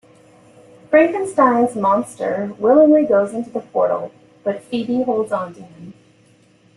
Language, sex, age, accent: English, female, 50-59, United States English